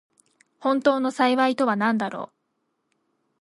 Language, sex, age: Japanese, female, 19-29